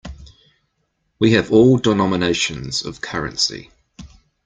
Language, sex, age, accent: English, male, 40-49, New Zealand English